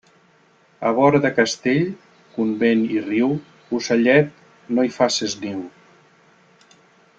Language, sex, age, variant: Catalan, male, 50-59, Central